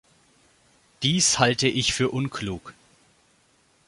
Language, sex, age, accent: German, male, 19-29, Deutschland Deutsch